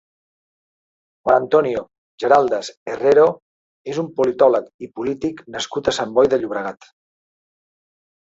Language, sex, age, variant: Catalan, male, 60-69, Central